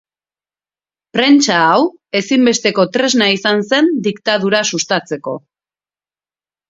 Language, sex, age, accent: Basque, female, 40-49, Erdialdekoa edo Nafarra (Gipuzkoa, Nafarroa)